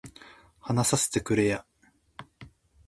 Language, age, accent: Japanese, 19-29, 標準語